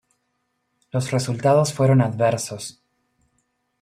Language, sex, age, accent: Spanish, male, 19-29, Rioplatense: Argentina, Uruguay, este de Bolivia, Paraguay